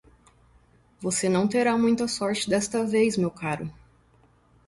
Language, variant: Portuguese, Portuguese (Brasil)